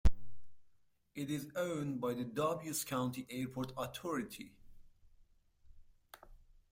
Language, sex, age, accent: English, male, 19-29, United States English